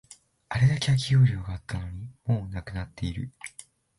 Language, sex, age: Japanese, male, 19-29